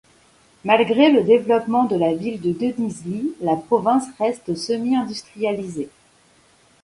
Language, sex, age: French, female, 30-39